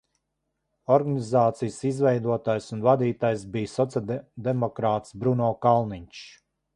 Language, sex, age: Latvian, male, 50-59